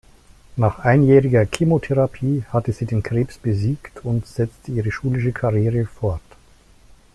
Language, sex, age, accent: German, male, 50-59, Deutschland Deutsch